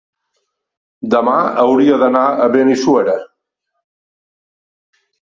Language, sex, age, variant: Catalan, male, 60-69, Balear